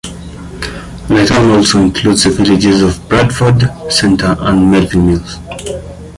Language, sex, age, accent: English, male, 19-29, Southern African (South Africa, Zimbabwe, Namibia)